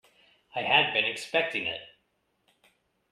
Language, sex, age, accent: English, male, 30-39, United States English